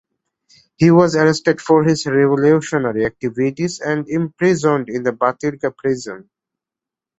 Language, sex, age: English, male, 19-29